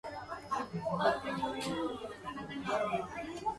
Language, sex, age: English, female, 19-29